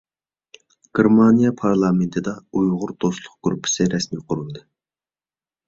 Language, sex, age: Uyghur, male, 19-29